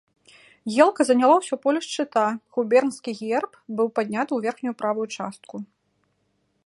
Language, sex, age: Belarusian, female, 30-39